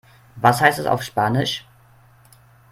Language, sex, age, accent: German, male, under 19, Deutschland Deutsch